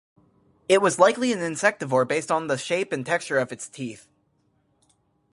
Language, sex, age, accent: English, male, under 19, United States English